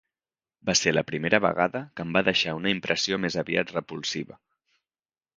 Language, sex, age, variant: Catalan, male, 30-39, Central